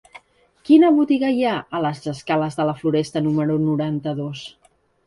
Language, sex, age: Catalan, female, 40-49